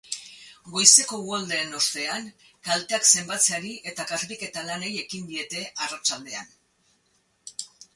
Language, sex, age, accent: Basque, female, 60-69, Erdialdekoa edo Nafarra (Gipuzkoa, Nafarroa)